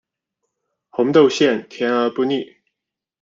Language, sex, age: Chinese, male, 40-49